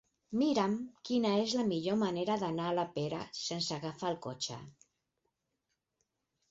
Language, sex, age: Catalan, female, 50-59